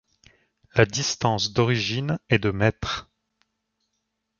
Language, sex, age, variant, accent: French, male, 30-39, Français d'Europe, Français de Suisse